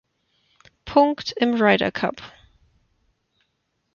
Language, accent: German, Deutschland Deutsch